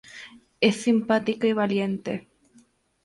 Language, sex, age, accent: Spanish, female, 19-29, España: Islas Canarias